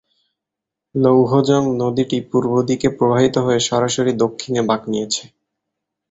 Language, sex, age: Bengali, male, under 19